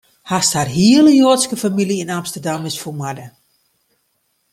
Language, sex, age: Western Frisian, female, 50-59